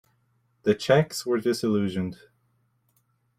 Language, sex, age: English, male, 19-29